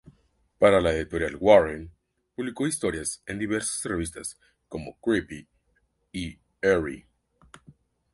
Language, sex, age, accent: Spanish, male, 19-29, México